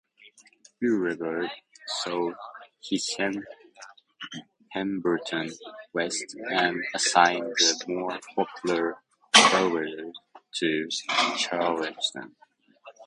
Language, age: English, 19-29